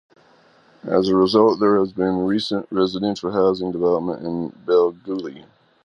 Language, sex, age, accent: English, male, 30-39, United States English